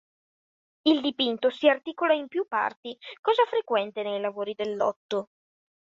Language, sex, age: Italian, male, under 19